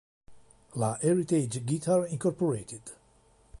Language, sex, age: Italian, male, 50-59